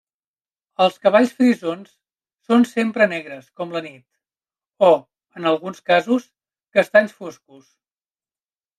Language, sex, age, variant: Catalan, male, 30-39, Central